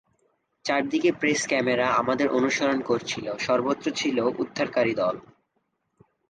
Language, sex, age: Bengali, male, 19-29